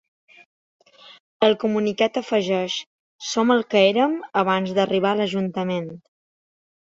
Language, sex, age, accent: Catalan, female, 30-39, mallorquí